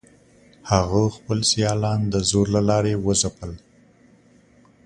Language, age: Pashto, 30-39